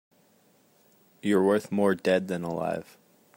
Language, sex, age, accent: English, male, 19-29, United States English